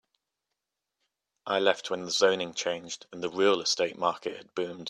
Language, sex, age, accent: English, male, 19-29, England English